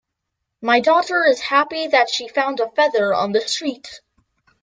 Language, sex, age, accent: English, male, under 19, United States English